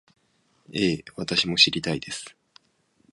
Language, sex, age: Japanese, male, 19-29